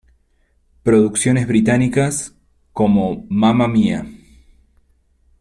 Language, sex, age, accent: Spanish, male, 30-39, Rioplatense: Argentina, Uruguay, este de Bolivia, Paraguay